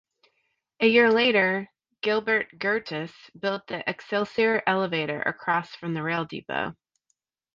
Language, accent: English, United States English